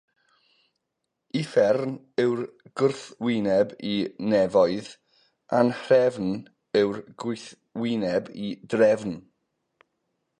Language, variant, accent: Welsh, South-Eastern Welsh, Y Deyrnas Unedig Cymraeg